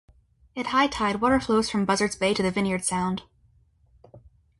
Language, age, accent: English, under 19, United States English